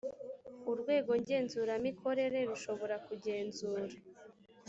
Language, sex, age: Kinyarwanda, female, 19-29